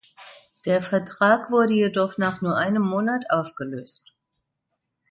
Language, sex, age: German, female, 50-59